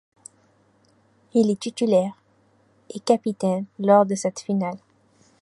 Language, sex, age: French, female, 19-29